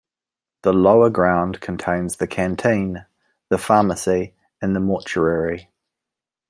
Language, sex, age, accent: English, male, 30-39, New Zealand English